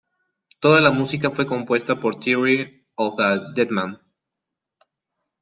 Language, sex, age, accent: Spanish, male, 19-29, Andino-Pacífico: Colombia, Perú, Ecuador, oeste de Bolivia y Venezuela andina